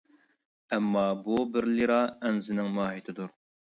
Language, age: Uyghur, 30-39